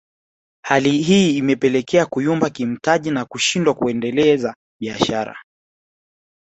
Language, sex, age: Swahili, male, 19-29